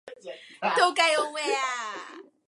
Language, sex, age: Japanese, female, 19-29